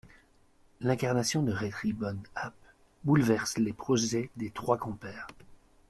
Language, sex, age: French, male, 30-39